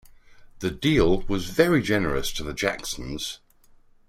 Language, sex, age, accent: English, male, 50-59, England English